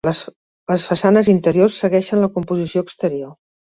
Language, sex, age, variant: Catalan, female, 60-69, Central